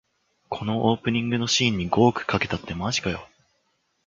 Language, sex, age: Japanese, male, under 19